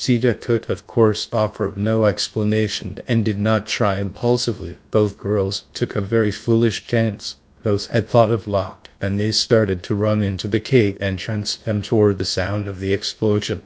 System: TTS, GlowTTS